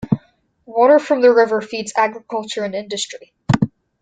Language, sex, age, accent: English, female, under 19, United States English